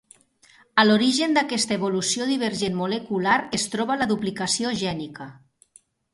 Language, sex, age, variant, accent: Catalan, female, 40-49, Nord-Occidental, nord-occidental